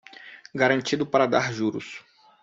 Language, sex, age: Portuguese, male, 19-29